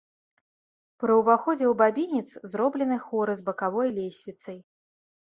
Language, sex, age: Belarusian, female, 30-39